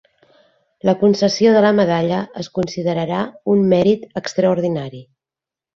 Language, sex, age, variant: Catalan, female, 50-59, Nord-Occidental